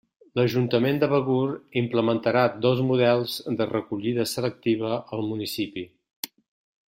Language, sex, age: Catalan, male, 60-69